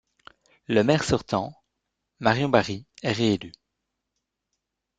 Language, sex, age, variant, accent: French, male, 19-29, Français d'Europe, Français de Belgique